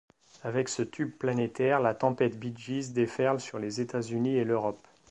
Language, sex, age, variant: French, male, 50-59, Français de métropole